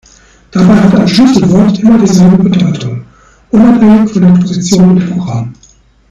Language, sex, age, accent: German, male, 40-49, Deutschland Deutsch